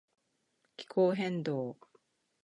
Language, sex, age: Japanese, female, 50-59